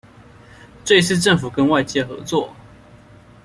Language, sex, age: Chinese, male, 19-29